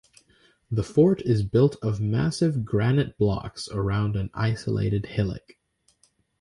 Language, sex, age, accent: English, male, under 19, United States English